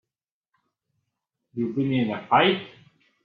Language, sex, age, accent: English, male, 30-39, United States English